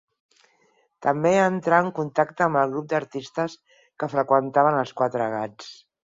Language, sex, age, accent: Catalan, female, 50-59, Barcelona